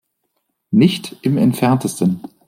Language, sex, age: German, male, 19-29